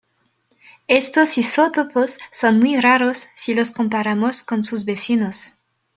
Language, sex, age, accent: Spanish, female, 19-29, España: Centro-Sur peninsular (Madrid, Toledo, Castilla-La Mancha)